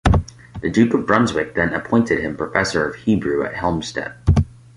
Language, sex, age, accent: English, male, 19-29, United States English